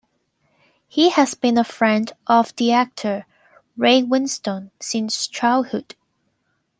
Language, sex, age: English, female, 19-29